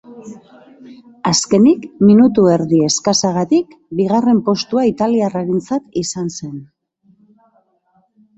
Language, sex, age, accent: Basque, female, 50-59, Mendebalekoa (Araba, Bizkaia, Gipuzkoako mendebaleko herri batzuk)